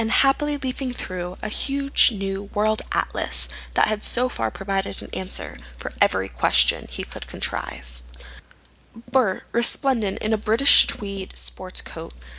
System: none